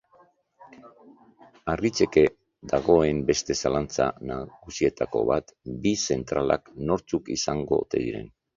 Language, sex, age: Basque, male, 60-69